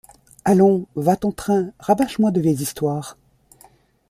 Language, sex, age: French, female, 50-59